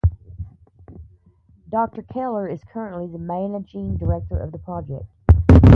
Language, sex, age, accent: English, female, 40-49, United States English